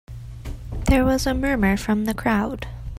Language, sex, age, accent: English, female, 19-29, United States English